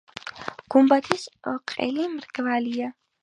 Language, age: Georgian, under 19